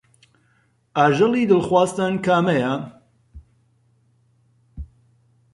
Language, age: Central Kurdish, 30-39